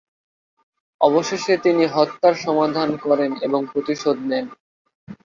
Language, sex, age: Bengali, male, 19-29